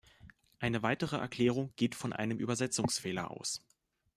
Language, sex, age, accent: German, male, 19-29, Deutschland Deutsch